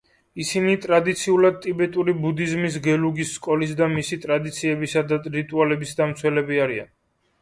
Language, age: Georgian, 19-29